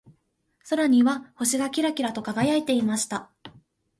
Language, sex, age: Japanese, female, 19-29